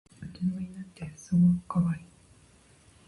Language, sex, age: Japanese, female, 19-29